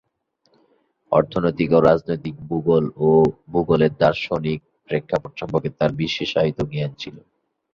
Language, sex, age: Bengali, male, 19-29